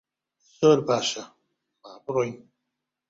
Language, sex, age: Central Kurdish, male, 30-39